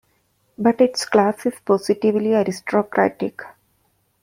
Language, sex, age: English, female, 40-49